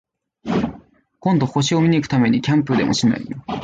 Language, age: Japanese, 19-29